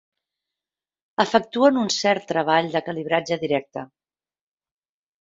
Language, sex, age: Catalan, female, 40-49